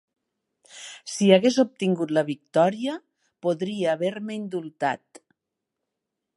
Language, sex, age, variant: Catalan, female, 60-69, Nord-Occidental